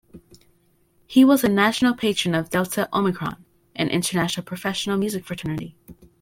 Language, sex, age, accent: English, female, under 19, United States English